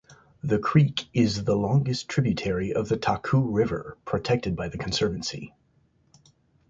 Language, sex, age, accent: English, male, 50-59, United States English